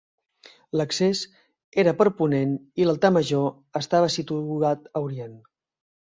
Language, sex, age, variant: Catalan, male, 40-49, Central